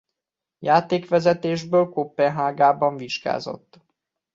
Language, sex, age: Hungarian, male, 30-39